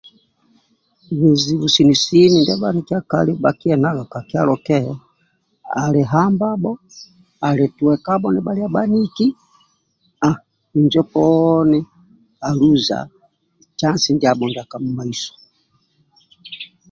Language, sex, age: Amba (Uganda), male, 60-69